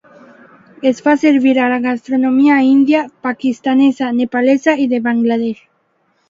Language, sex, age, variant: Catalan, female, under 19, Alacantí